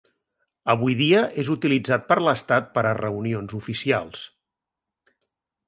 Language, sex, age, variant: Catalan, male, 50-59, Central